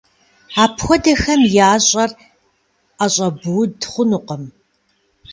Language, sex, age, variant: Kabardian, female, 50-59, Адыгэбзэ (Къэбэрдей, Кирил, псоми зэдай)